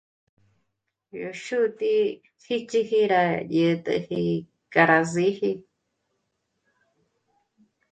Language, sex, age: Michoacán Mazahua, female, 60-69